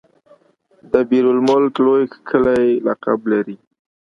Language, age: Pashto, 30-39